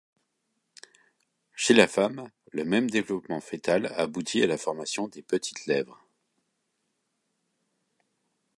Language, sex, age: French, male, 40-49